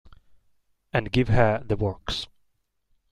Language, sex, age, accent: English, male, 19-29, United States English